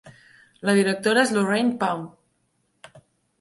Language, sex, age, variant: Catalan, female, 19-29, Central